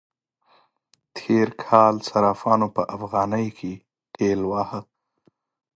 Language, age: Pashto, 19-29